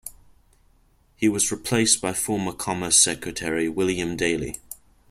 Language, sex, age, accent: English, male, under 19, England English